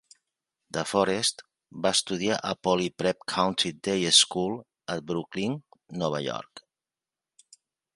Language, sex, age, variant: Catalan, male, 50-59, Central